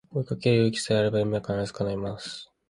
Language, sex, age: Japanese, male, 19-29